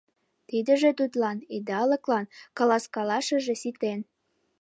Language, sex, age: Mari, female, under 19